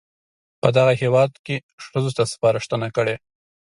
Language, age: Pashto, 19-29